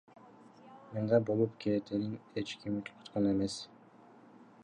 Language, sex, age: Kyrgyz, male, under 19